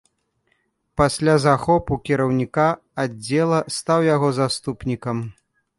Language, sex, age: Belarusian, male, 30-39